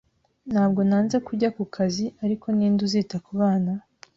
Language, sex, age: Kinyarwanda, female, 19-29